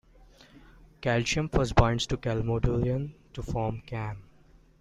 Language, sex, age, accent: English, male, 19-29, India and South Asia (India, Pakistan, Sri Lanka)